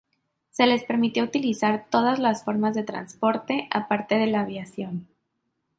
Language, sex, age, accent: Spanish, female, 19-29, México